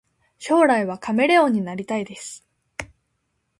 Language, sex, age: Japanese, female, 19-29